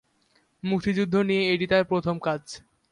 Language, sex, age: Bengali, male, under 19